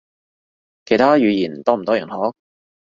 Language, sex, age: Cantonese, male, 19-29